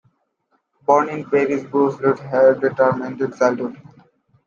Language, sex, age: English, male, 19-29